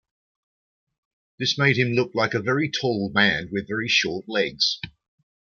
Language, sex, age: English, male, 60-69